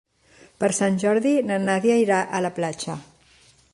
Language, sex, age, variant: Catalan, female, 60-69, Central